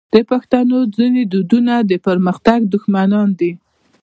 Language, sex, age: Pashto, female, 19-29